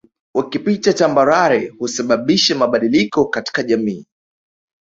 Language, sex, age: Swahili, male, 19-29